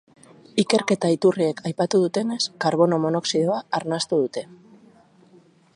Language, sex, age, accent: Basque, female, 40-49, Mendebalekoa (Araba, Bizkaia, Gipuzkoako mendebaleko herri batzuk)